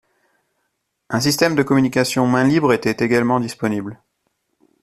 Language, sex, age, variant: French, male, 30-39, Français de métropole